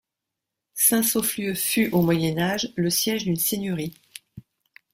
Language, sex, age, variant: French, female, 50-59, Français de métropole